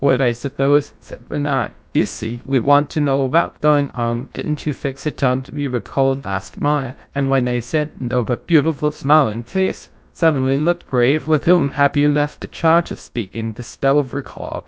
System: TTS, GlowTTS